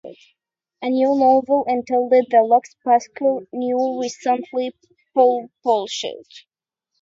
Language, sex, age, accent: English, female, under 19, United States English